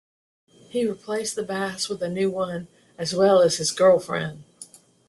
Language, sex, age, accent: English, female, 50-59, United States English